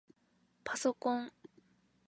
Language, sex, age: Japanese, female, 19-29